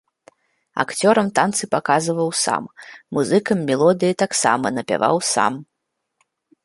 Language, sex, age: Belarusian, female, 30-39